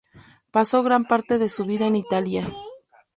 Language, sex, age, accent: Spanish, female, 30-39, México